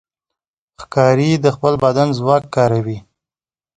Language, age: Pashto, 19-29